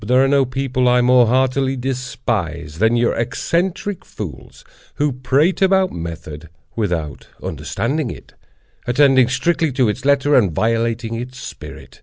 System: none